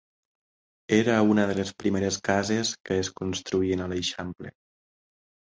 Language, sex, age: Catalan, male, 19-29